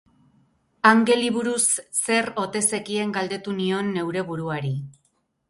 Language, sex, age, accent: Basque, female, 40-49, Erdialdekoa edo Nafarra (Gipuzkoa, Nafarroa)